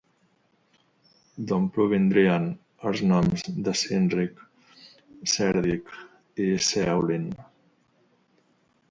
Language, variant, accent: Catalan, Central, central